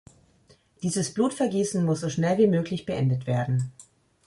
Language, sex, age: German, female, 40-49